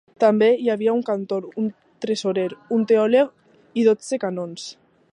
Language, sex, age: Catalan, female, under 19